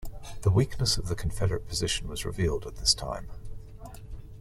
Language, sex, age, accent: English, male, 40-49, Australian English